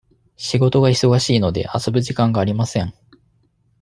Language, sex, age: Japanese, male, 30-39